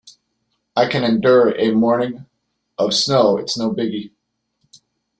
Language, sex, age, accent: English, male, 40-49, United States English